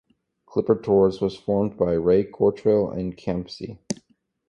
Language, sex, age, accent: English, male, under 19, United States English